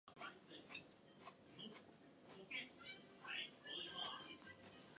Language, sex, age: English, female, 19-29